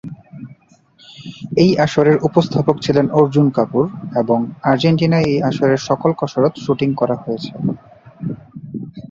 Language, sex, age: Bengali, male, 19-29